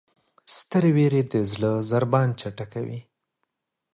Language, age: Pashto, 30-39